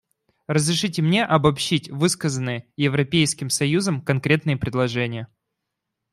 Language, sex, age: Russian, male, 19-29